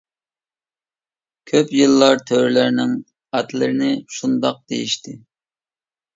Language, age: Uyghur, 30-39